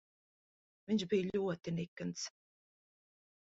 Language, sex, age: Latvian, female, 40-49